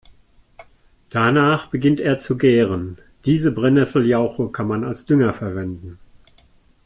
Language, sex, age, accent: German, male, 60-69, Deutschland Deutsch